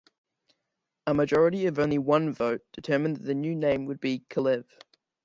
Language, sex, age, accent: English, male, under 19, Australian English